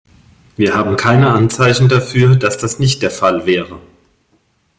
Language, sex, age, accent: German, female, 50-59, Deutschland Deutsch